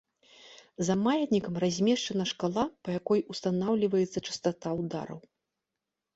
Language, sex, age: Belarusian, female, 40-49